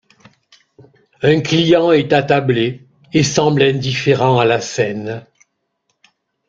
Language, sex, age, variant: French, male, 50-59, Français de métropole